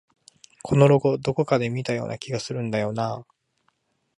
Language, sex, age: Japanese, male, 19-29